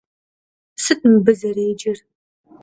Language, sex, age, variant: Kabardian, female, under 19, Адыгэбзэ (Къэбэрдей, Кирил, псоми зэдай)